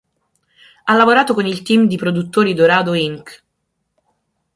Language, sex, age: Italian, male, 30-39